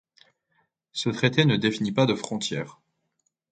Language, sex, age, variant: French, male, 19-29, Français de métropole